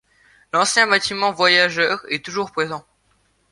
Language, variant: French, Français de métropole